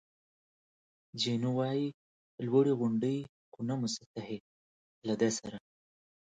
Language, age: Pashto, 30-39